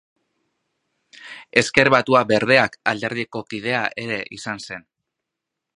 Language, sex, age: Basque, male, under 19